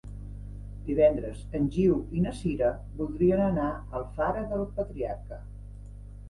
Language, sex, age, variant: Catalan, female, 50-59, Septentrional